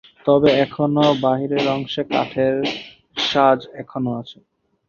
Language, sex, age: Bengali, male, 19-29